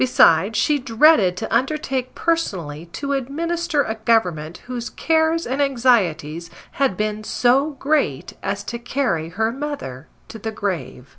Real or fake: real